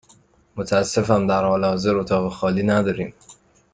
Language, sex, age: Persian, male, 19-29